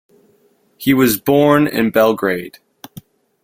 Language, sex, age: English, male, 19-29